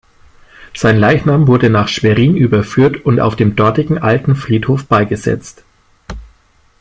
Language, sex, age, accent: German, male, 40-49, Deutschland Deutsch